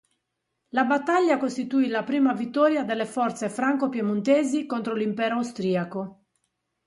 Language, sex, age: Italian, female, 50-59